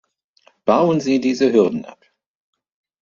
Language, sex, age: German, male, 50-59